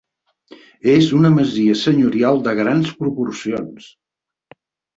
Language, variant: Catalan, Central